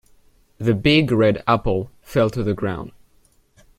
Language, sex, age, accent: English, male, 19-29, United States English